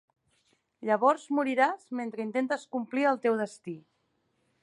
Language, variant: Catalan, Central